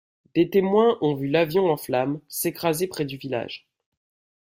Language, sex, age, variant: French, male, 19-29, Français de métropole